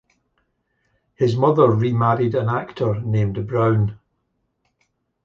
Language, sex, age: English, male, 70-79